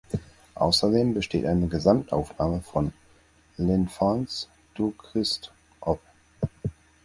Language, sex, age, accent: German, male, 19-29, Deutschland Deutsch